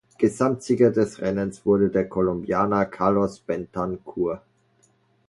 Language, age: German, 30-39